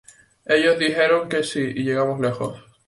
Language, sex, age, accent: Spanish, male, 19-29, España: Islas Canarias